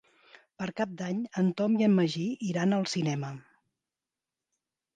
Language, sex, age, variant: Catalan, female, 50-59, Central